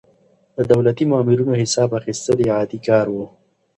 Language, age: Pashto, 19-29